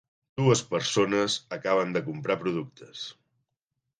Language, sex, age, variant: Catalan, male, 40-49, Central